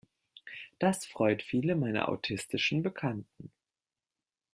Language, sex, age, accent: German, female, 19-29, Deutschland Deutsch